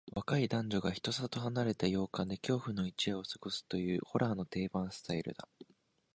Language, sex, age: Japanese, male, 19-29